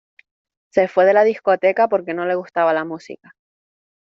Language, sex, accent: Spanish, female, España: Islas Canarias